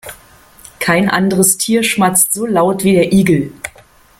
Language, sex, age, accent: German, female, 50-59, Deutschland Deutsch